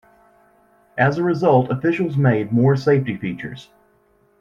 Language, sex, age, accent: English, male, 40-49, United States English